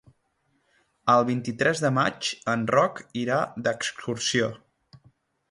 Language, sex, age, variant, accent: Catalan, male, 30-39, Central, central